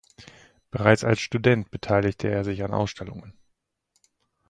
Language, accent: German, Deutschland Deutsch